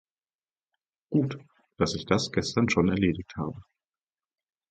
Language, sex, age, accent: German, male, 30-39, Deutschland Deutsch